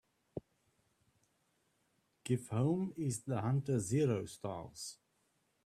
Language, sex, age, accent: English, male, 60-69, Southern African (South Africa, Zimbabwe, Namibia)